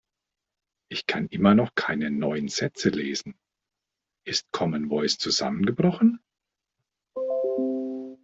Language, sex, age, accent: German, male, 40-49, Deutschland Deutsch